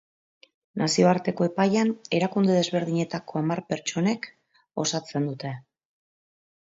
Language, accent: Basque, Mendebalekoa (Araba, Bizkaia, Gipuzkoako mendebaleko herri batzuk)